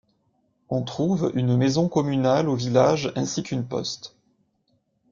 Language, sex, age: French, male, 19-29